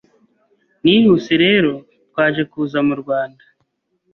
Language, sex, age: Kinyarwanda, male, 30-39